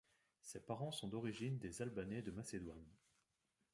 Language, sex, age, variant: French, male, 40-49, Français de métropole